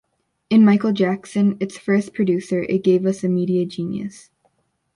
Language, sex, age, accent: English, female, under 19, United States English